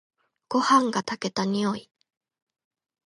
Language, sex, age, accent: Japanese, female, 19-29, 標準語